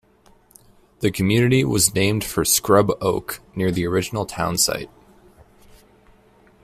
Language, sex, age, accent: English, male, 19-29, United States English